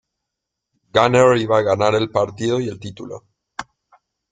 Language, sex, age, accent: Spanish, male, 19-29, Rioplatense: Argentina, Uruguay, este de Bolivia, Paraguay